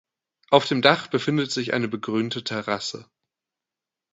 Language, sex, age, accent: German, male, 19-29, Deutschland Deutsch